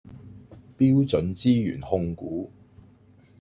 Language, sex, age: Cantonese, male, 40-49